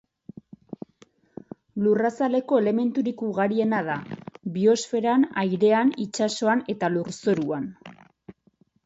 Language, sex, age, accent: Basque, female, 19-29, Erdialdekoa edo Nafarra (Gipuzkoa, Nafarroa)